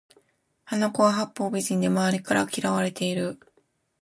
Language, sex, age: Japanese, female, 40-49